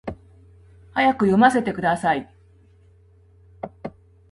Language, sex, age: Japanese, female, 60-69